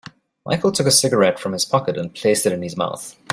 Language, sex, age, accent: English, male, 30-39, Southern African (South Africa, Zimbabwe, Namibia)